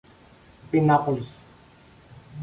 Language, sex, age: Portuguese, male, 40-49